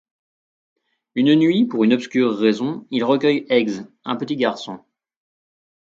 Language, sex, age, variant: French, male, 40-49, Français de métropole